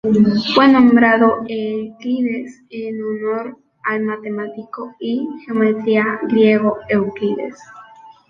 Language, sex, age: Spanish, female, under 19